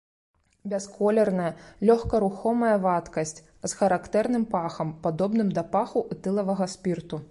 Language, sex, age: Belarusian, female, 30-39